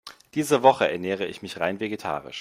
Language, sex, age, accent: German, male, 30-39, Deutschland Deutsch